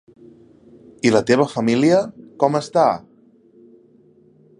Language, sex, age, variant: Catalan, male, 19-29, Septentrional